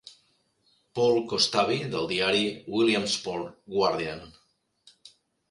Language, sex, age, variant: Catalan, male, 50-59, Central